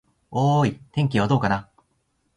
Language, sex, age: Japanese, male, 19-29